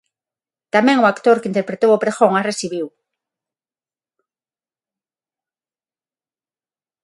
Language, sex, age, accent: Galician, female, 40-49, Atlántico (seseo e gheada); Neofalante